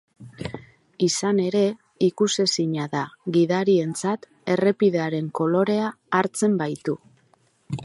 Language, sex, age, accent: Basque, female, 40-49, Mendebalekoa (Araba, Bizkaia, Gipuzkoako mendebaleko herri batzuk)